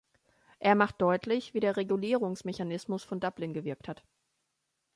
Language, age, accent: German, 30-39, Deutschland Deutsch